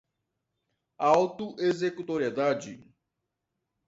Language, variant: Portuguese, Portuguese (Brasil)